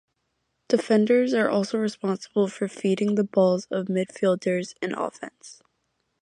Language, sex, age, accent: English, female, under 19, United States English